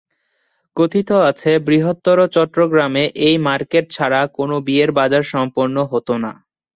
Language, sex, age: Bengali, male, 19-29